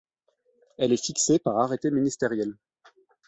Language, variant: French, Français de métropole